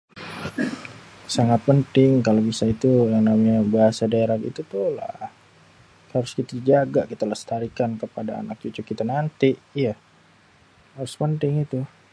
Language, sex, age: Betawi, male, 30-39